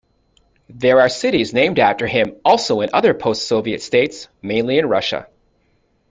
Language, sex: English, male